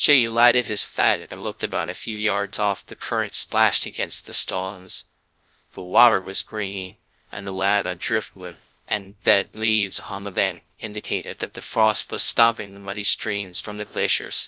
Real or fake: fake